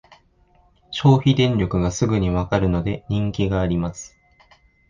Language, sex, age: Japanese, male, 19-29